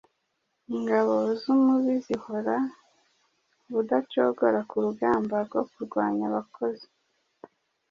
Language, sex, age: Kinyarwanda, female, 30-39